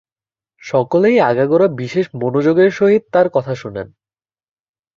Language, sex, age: Bengali, male, under 19